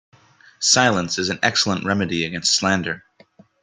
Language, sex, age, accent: English, male, 19-29, United States English